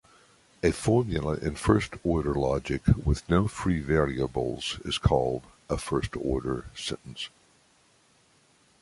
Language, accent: English, United States English